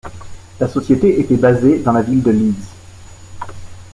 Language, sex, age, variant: French, male, 40-49, Français de métropole